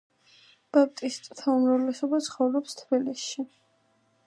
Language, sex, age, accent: Georgian, female, under 19, მშვიდი